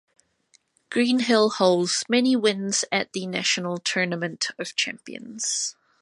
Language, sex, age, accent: English, female, 30-39, New Zealand English